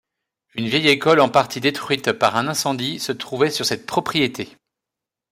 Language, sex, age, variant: French, male, 40-49, Français de métropole